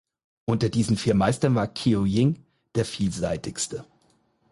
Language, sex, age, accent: German, male, 30-39, Deutschland Deutsch